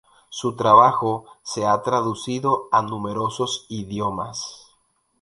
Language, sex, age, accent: Spanish, male, 19-29, Andino-Pacífico: Colombia, Perú, Ecuador, oeste de Bolivia y Venezuela andina